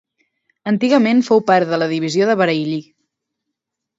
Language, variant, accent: Catalan, Central, central